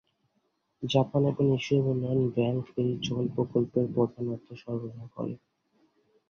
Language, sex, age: Bengali, male, 19-29